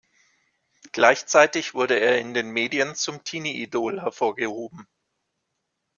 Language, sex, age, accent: German, male, 40-49, Deutschland Deutsch